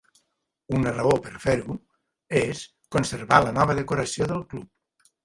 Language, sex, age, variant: Catalan, male, 60-69, Nord-Occidental